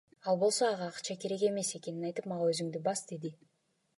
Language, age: Kyrgyz, 19-29